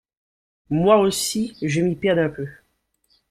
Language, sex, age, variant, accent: French, male, 19-29, Français des départements et régions d'outre-mer, Français de La Réunion